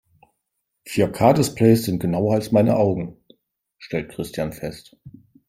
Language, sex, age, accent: German, male, 40-49, Deutschland Deutsch